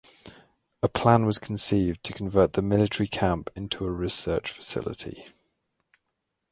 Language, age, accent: English, 19-29, England English